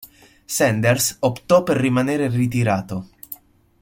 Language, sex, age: Italian, male, 19-29